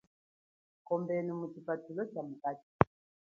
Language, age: Chokwe, 40-49